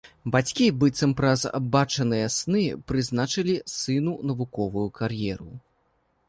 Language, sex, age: Belarusian, male, 30-39